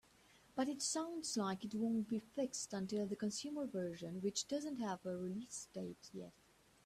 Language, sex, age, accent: English, female, 19-29, England English